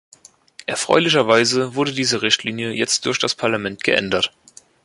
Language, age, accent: German, under 19, Deutschland Deutsch